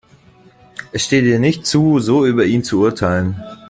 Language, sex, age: German, male, 19-29